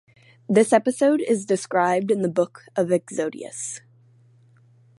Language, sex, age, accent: English, female, under 19, United States English